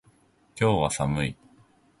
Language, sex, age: Japanese, male, 19-29